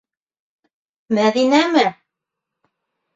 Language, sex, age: Bashkir, female, 30-39